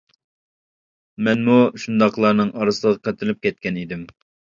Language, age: Uyghur, 19-29